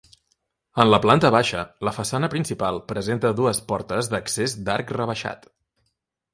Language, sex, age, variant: Catalan, male, 30-39, Central